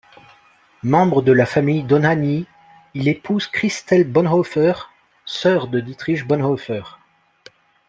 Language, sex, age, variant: French, male, 30-39, Français de métropole